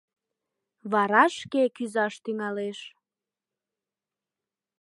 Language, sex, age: Mari, female, 19-29